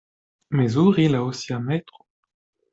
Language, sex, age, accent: Esperanto, male, 19-29, Internacia